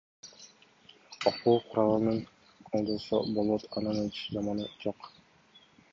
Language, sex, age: Kyrgyz, male, under 19